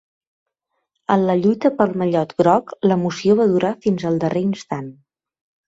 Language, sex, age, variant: Catalan, female, 30-39, Central